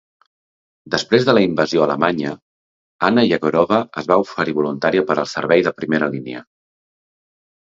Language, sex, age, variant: Catalan, male, 40-49, Central